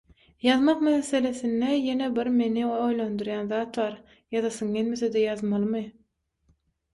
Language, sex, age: Turkmen, female, 19-29